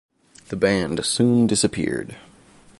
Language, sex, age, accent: English, male, 19-29, Canadian English